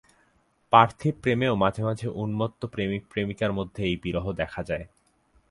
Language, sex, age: Bengali, male, 19-29